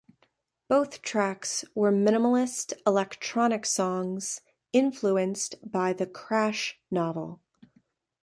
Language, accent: English, United States English